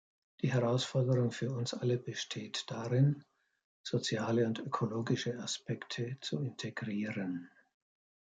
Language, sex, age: German, male, 70-79